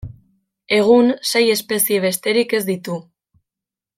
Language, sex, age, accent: Basque, female, 19-29, Mendebalekoa (Araba, Bizkaia, Gipuzkoako mendebaleko herri batzuk)